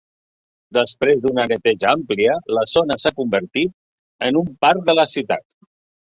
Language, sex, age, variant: Catalan, male, 60-69, Central